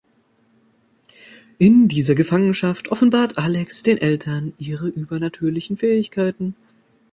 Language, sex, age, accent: German, male, 19-29, Deutschland Deutsch